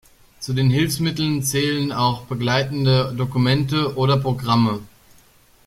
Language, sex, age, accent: German, male, 19-29, Deutschland Deutsch